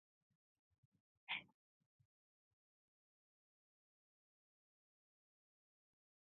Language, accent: English, England English